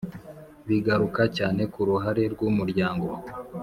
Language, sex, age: Kinyarwanda, male, 19-29